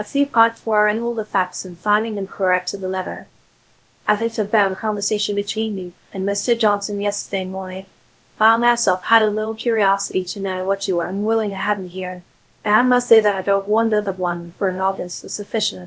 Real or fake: fake